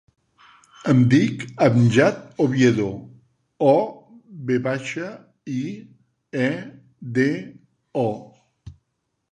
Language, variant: Catalan, Central